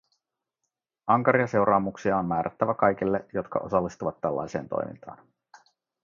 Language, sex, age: Finnish, male, 40-49